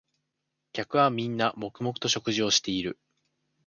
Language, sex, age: Japanese, male, 19-29